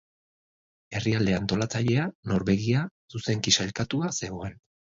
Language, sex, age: Basque, male, 40-49